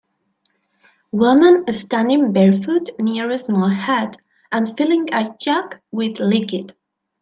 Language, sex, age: English, female, 19-29